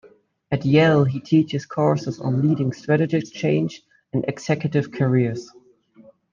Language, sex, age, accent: English, male, 19-29, United States English